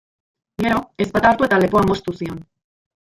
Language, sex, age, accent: Basque, female, 19-29, Mendebalekoa (Araba, Bizkaia, Gipuzkoako mendebaleko herri batzuk)